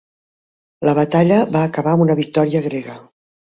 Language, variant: Catalan, Central